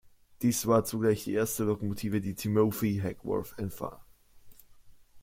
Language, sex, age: German, male, under 19